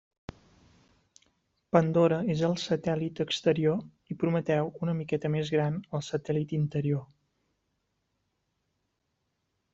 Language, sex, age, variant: Catalan, male, 30-39, Central